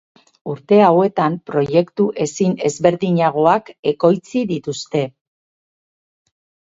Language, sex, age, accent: Basque, female, 50-59, Erdialdekoa edo Nafarra (Gipuzkoa, Nafarroa)